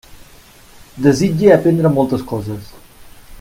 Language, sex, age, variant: Catalan, male, 30-39, Central